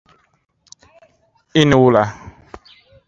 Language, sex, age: Dyula, male, 19-29